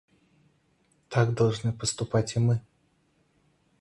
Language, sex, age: Russian, male, 19-29